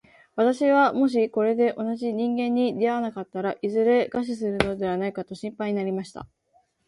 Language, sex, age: Japanese, female, 19-29